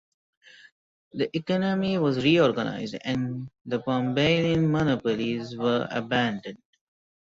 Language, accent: English, India and South Asia (India, Pakistan, Sri Lanka)